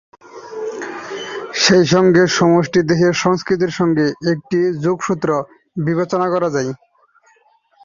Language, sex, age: Bengali, male, 19-29